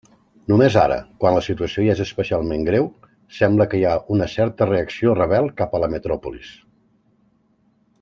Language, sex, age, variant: Catalan, male, 40-49, Central